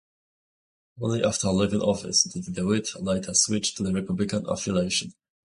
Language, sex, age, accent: English, male, 19-29, England English